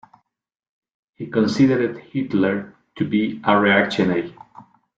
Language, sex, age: English, male, 40-49